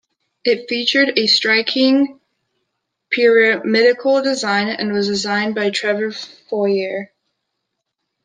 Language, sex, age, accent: English, male, 19-29, United States English